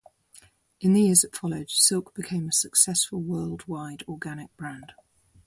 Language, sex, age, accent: English, female, 50-59, England English